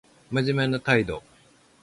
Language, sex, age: Japanese, male, 70-79